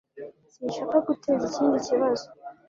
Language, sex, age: Kinyarwanda, female, 19-29